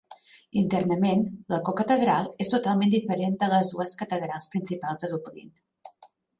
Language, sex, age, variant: Catalan, female, 30-39, Central